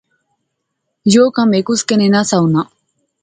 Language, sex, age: Pahari-Potwari, female, 19-29